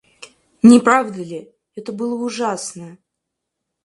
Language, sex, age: Russian, female, 19-29